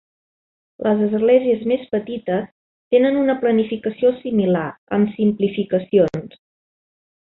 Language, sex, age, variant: Catalan, female, 40-49, Central